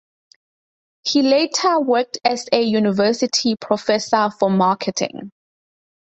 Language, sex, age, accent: English, female, 30-39, Southern African (South Africa, Zimbabwe, Namibia)